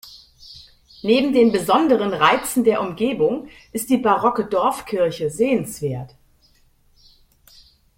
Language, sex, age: German, female, 50-59